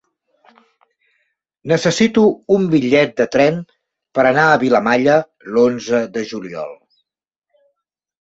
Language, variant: Catalan, Central